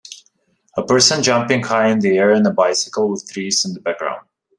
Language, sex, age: English, male, 30-39